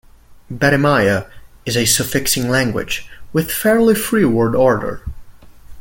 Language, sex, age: English, male, under 19